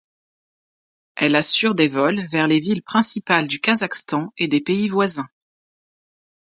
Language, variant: French, Français de métropole